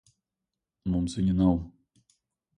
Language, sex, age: Latvian, male, 40-49